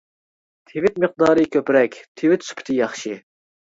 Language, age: Uyghur, 19-29